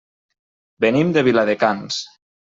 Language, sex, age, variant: Catalan, male, 19-29, Nord-Occidental